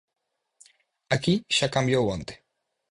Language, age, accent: Galician, 19-29, Oriental (común en zona oriental)